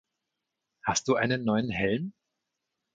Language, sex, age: German, male, 40-49